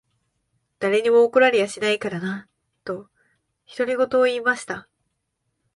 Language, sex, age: Japanese, female, 19-29